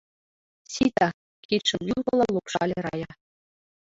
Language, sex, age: Mari, female, 19-29